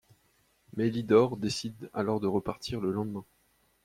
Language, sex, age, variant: French, male, 19-29, Français de métropole